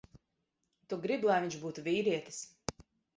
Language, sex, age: Latvian, female, 30-39